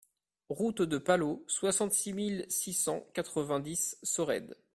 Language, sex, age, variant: French, male, 30-39, Français de métropole